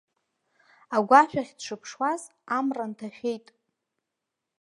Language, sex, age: Abkhazian, female, 19-29